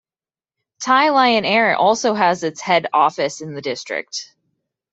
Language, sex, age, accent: English, female, 19-29, United States English